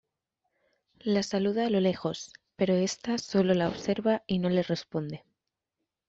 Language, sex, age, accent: Spanish, female, 19-29, España: Norte peninsular (Asturias, Castilla y León, Cantabria, País Vasco, Navarra, Aragón, La Rioja, Guadalajara, Cuenca)